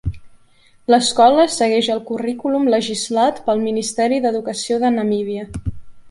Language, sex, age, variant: Catalan, female, 19-29, Central